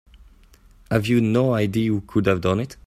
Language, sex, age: English, male, 19-29